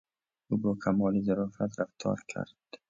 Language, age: Persian, 30-39